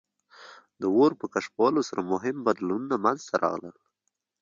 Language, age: Pashto, 19-29